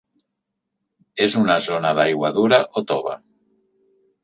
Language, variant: Catalan, Central